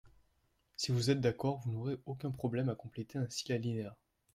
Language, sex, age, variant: French, male, 19-29, Français de métropole